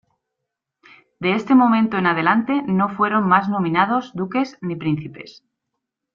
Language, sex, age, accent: Spanish, female, 40-49, España: Centro-Sur peninsular (Madrid, Toledo, Castilla-La Mancha)